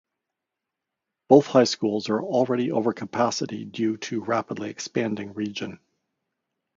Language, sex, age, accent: English, male, 50-59, Canadian English